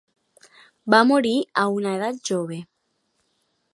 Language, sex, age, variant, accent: Catalan, female, 19-29, Nord-Occidental, central